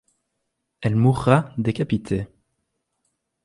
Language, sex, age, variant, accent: French, male, 30-39, Français d'Europe, Français de Belgique